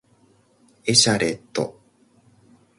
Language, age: Japanese, 30-39